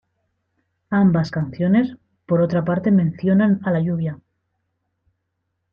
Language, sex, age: Spanish, female, 30-39